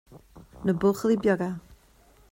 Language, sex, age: Irish, female, 40-49